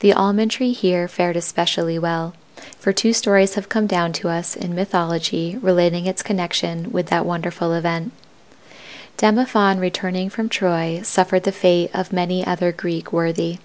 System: none